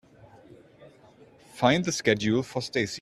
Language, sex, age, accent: English, male, 19-29, England English